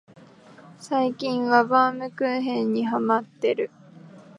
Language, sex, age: Japanese, female, 19-29